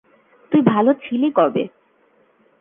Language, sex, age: Bengali, female, 19-29